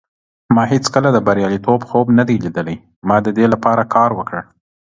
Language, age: Pashto, 30-39